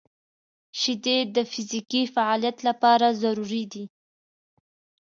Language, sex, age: Pashto, female, 19-29